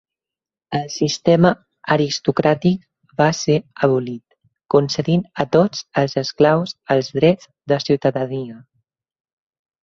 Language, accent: Catalan, valencià